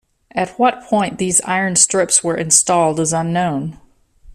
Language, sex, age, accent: English, female, 50-59, United States English